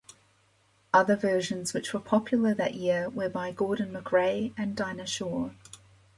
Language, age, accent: English, 50-59, Australian English